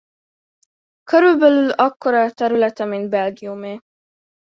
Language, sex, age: Hungarian, female, under 19